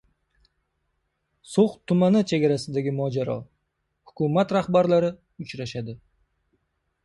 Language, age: Uzbek, 19-29